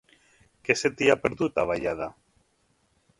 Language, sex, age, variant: Catalan, male, 40-49, Central